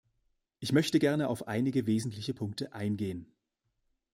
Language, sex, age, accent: German, male, 19-29, Deutschland Deutsch